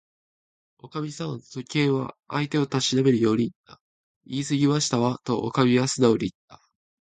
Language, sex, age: Japanese, male, 19-29